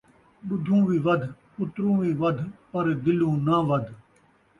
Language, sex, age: Saraiki, male, 50-59